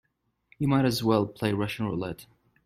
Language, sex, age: English, male, 19-29